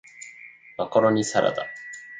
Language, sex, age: Japanese, male, 30-39